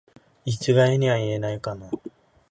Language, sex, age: Japanese, male, 19-29